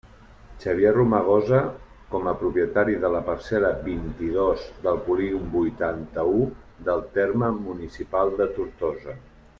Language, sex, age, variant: Catalan, male, 40-49, Central